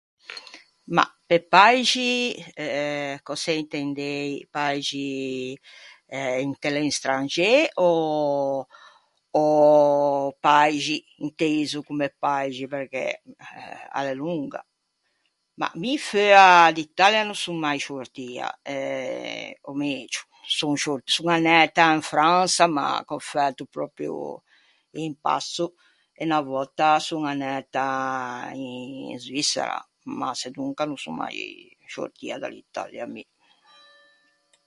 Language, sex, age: Ligurian, female, 60-69